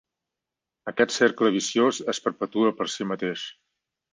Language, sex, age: Catalan, male, 40-49